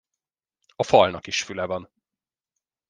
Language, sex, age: Hungarian, male, 30-39